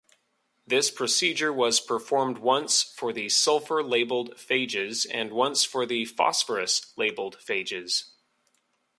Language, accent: English, United States English